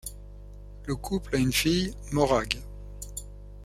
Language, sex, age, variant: French, male, 60-69, Français de métropole